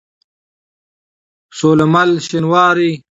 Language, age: Pashto, 30-39